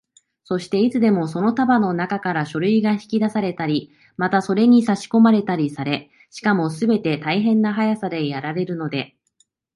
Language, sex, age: Japanese, female, 30-39